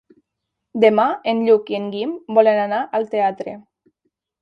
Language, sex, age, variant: Catalan, female, 19-29, Nord-Occidental